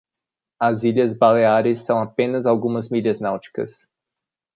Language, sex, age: Portuguese, male, 19-29